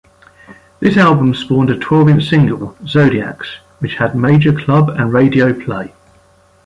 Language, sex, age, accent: English, male, 30-39, England English